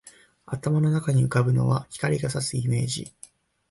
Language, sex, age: Japanese, male, 19-29